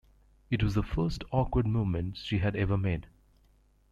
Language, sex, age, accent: English, male, 40-49, United States English